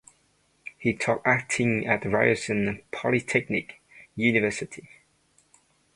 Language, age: English, 19-29